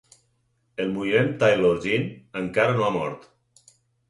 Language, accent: Catalan, Barcelona